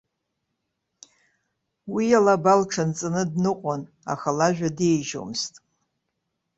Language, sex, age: Abkhazian, female, 60-69